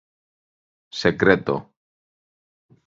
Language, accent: Galician, Normativo (estándar)